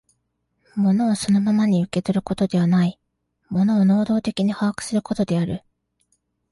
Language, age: Japanese, 19-29